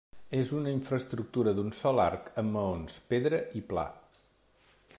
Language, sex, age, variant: Catalan, male, 50-59, Central